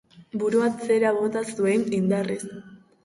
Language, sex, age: Basque, female, under 19